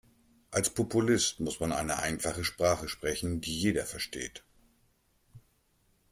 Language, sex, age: German, male, 50-59